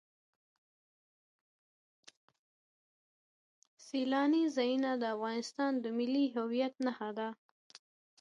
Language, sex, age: Pashto, female, under 19